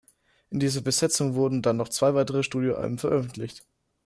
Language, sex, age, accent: German, male, under 19, Deutschland Deutsch